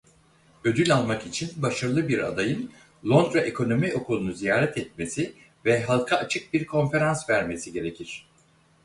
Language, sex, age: Turkish, male, 60-69